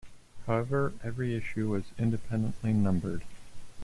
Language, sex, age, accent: English, male, 30-39, United States English